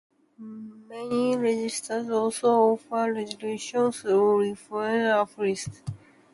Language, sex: English, female